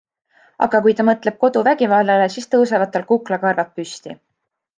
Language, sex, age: Estonian, female, 19-29